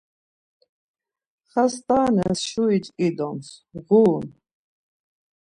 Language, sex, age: Laz, female, 50-59